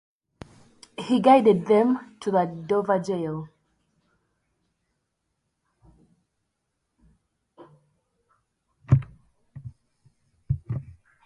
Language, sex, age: English, female, 19-29